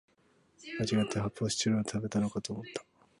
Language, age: Japanese, 19-29